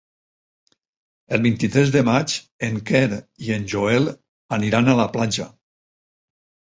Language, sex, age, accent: Catalan, male, 60-69, valencià